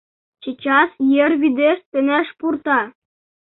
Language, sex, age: Mari, male, under 19